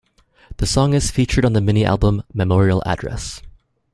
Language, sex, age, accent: English, male, 19-29, Canadian English